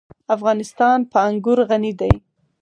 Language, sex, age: Pashto, female, under 19